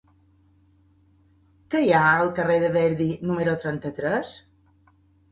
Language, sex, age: Catalan, female, 60-69